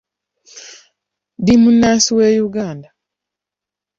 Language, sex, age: Ganda, female, 19-29